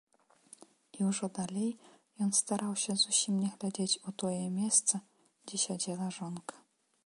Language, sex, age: Belarusian, female, 19-29